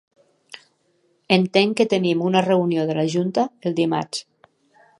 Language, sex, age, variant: Catalan, female, 50-59, Nord-Occidental